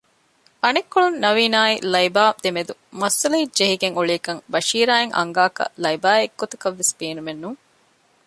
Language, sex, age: Divehi, female, 40-49